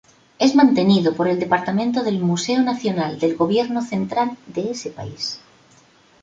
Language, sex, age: Spanish, female, 50-59